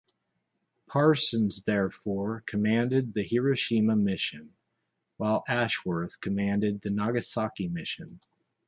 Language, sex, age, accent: English, male, 40-49, United States English